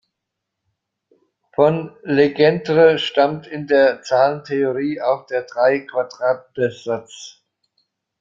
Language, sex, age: German, male, 60-69